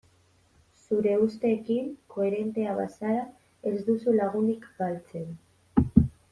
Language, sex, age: Basque, female, 19-29